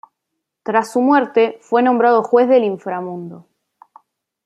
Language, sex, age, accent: Spanish, female, under 19, Rioplatense: Argentina, Uruguay, este de Bolivia, Paraguay